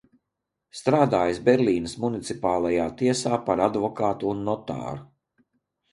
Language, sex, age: Latvian, male, 50-59